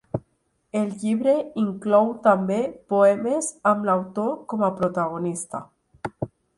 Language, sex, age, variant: Catalan, female, 19-29, Nord-Occidental